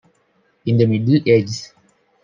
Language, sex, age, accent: English, male, 19-29, India and South Asia (India, Pakistan, Sri Lanka)